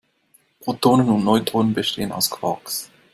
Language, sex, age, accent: German, male, 19-29, Schweizerdeutsch